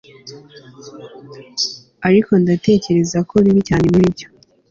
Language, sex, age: Kinyarwanda, female, 19-29